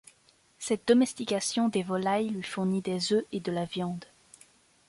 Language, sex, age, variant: French, female, 19-29, Français de métropole